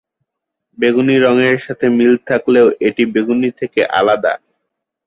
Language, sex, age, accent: Bengali, male, 19-29, Native